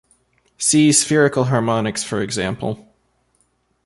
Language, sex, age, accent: English, male, 19-29, United States English